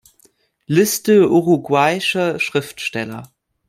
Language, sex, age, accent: German, male, under 19, Deutschland Deutsch